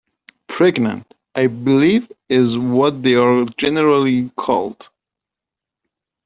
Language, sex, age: English, male, 40-49